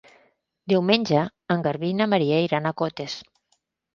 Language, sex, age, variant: Catalan, female, 50-59, Central